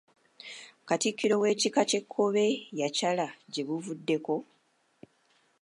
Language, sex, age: Ganda, female, 30-39